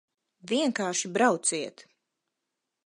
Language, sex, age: Latvian, female, 30-39